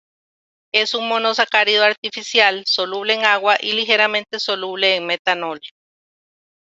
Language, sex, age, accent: Spanish, female, 50-59, América central